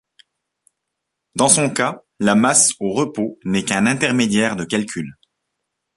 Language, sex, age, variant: French, male, 30-39, Français de métropole